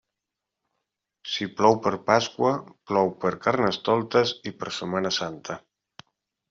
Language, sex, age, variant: Catalan, male, 40-49, Central